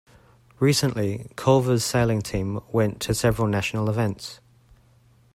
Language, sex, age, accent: English, male, 30-39, Australian English